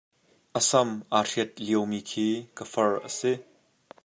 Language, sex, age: Hakha Chin, male, 30-39